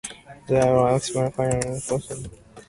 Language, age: English, 19-29